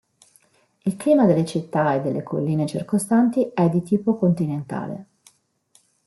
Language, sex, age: Italian, female, 40-49